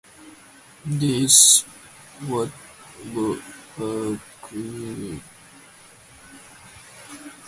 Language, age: English, 19-29